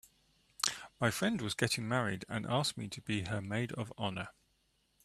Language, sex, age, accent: English, male, 30-39, England English